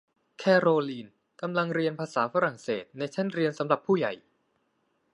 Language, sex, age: Thai, male, 19-29